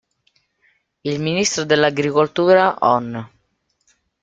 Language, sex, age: Italian, male, under 19